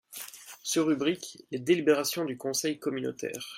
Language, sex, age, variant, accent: French, male, 19-29, Français d'Europe, Français de Belgique